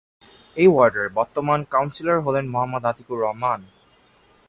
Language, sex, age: Bengali, male, 19-29